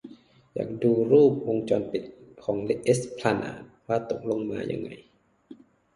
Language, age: Thai, 19-29